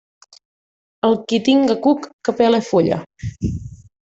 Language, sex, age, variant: Catalan, female, 19-29, Septentrional